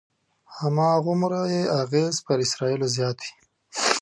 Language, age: Pashto, 30-39